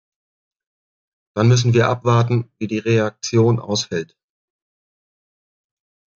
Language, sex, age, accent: German, male, 40-49, Deutschland Deutsch